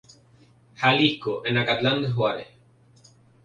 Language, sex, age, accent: Spanish, male, 19-29, España: Islas Canarias